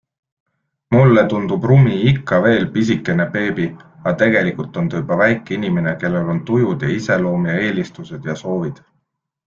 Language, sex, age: Estonian, male, 19-29